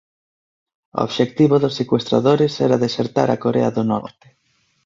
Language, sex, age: Galician, male, 19-29